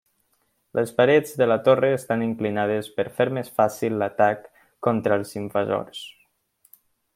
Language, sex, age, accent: Catalan, male, under 19, valencià